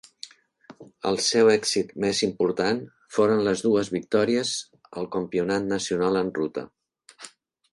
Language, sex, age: Catalan, male, 60-69